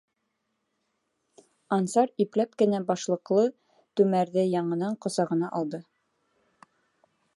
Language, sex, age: Bashkir, female, 19-29